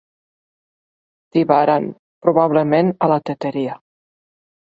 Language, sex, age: Catalan, female, 50-59